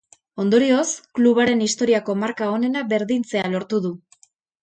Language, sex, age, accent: Basque, female, 19-29, Erdialdekoa edo Nafarra (Gipuzkoa, Nafarroa)